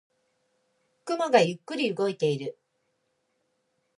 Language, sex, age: Japanese, female, 50-59